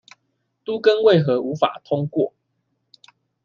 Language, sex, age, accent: Chinese, male, 19-29, 出生地：新北市